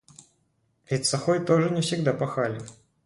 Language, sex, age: Russian, male, 19-29